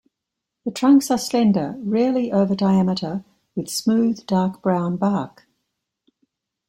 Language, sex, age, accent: English, female, 70-79, Australian English